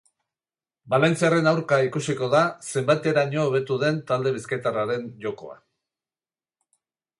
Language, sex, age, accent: Basque, male, 60-69, Erdialdekoa edo Nafarra (Gipuzkoa, Nafarroa)